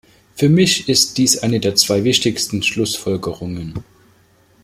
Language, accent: German, Deutschland Deutsch